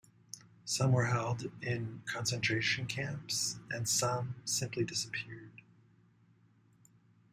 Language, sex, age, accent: English, male, 50-59, United States English